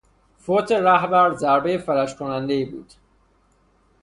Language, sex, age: Persian, male, 19-29